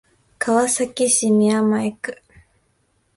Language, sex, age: Japanese, female, 19-29